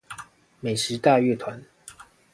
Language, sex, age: Chinese, male, 19-29